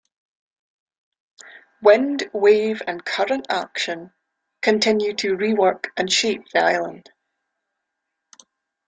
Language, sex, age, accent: English, female, 30-39, Scottish English